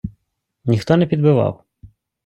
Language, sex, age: Ukrainian, male, 30-39